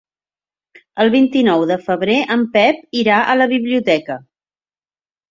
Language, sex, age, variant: Catalan, female, 50-59, Central